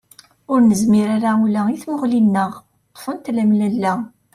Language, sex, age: Kabyle, female, 40-49